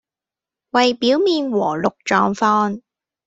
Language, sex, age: Cantonese, female, 19-29